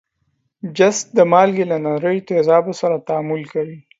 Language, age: Pashto, 30-39